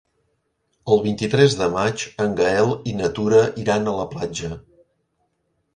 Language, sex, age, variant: Catalan, male, 50-59, Central